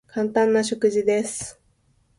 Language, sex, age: Japanese, female, under 19